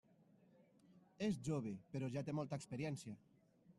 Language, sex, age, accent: Catalan, male, 30-39, valencià